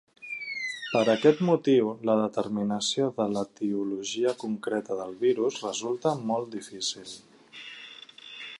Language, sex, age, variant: Catalan, male, 40-49, Central